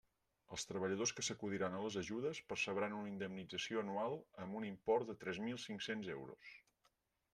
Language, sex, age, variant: Catalan, male, 40-49, Central